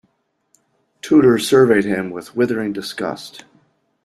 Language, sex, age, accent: English, male, 50-59, United States English